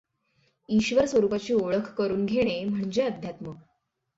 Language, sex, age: Marathi, female, 19-29